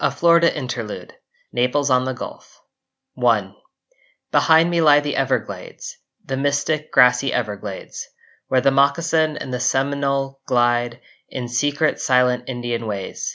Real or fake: real